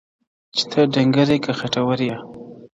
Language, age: Pashto, 19-29